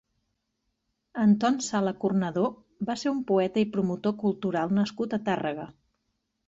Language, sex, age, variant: Catalan, female, 40-49, Central